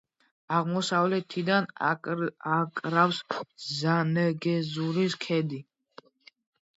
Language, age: Georgian, under 19